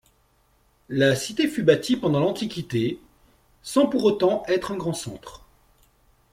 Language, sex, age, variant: French, male, 40-49, Français de métropole